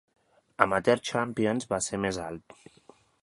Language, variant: Catalan, Central